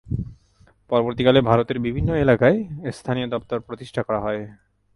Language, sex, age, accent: Bengali, male, 19-29, Native